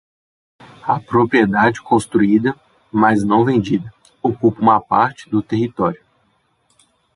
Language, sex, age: Portuguese, male, 19-29